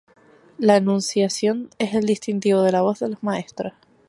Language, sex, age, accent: Spanish, female, 19-29, España: Islas Canarias